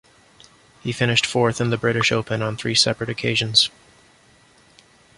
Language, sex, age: English, male, 19-29